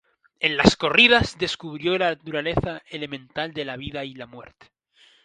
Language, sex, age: Spanish, male, 19-29